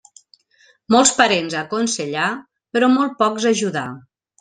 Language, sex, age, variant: Catalan, female, 50-59, Central